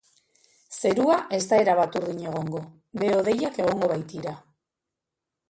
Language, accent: Basque, Mendebalekoa (Araba, Bizkaia, Gipuzkoako mendebaleko herri batzuk)